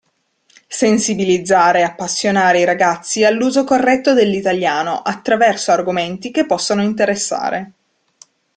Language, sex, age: Italian, female, 19-29